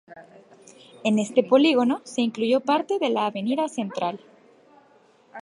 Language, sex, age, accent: Spanish, female, 19-29, México